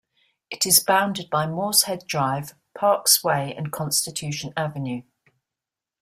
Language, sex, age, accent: English, female, 60-69, England English